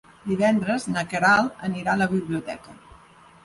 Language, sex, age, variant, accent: Catalan, female, 50-59, Nord-Occidental, Empordanès